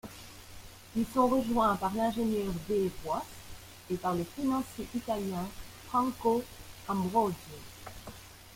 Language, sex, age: French, female, 60-69